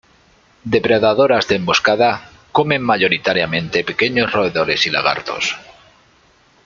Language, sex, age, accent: Spanish, male, 30-39, España: Centro-Sur peninsular (Madrid, Toledo, Castilla-La Mancha)